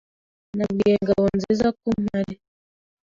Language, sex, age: Kinyarwanda, female, 19-29